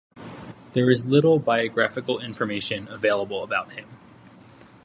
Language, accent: English, United States English